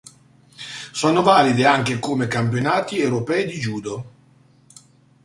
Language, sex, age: Italian, male, 40-49